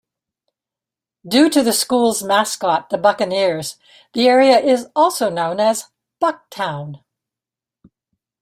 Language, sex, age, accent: English, female, 70-79, United States English